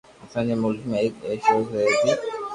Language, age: Loarki, 40-49